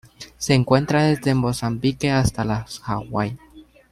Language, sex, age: Spanish, male, 19-29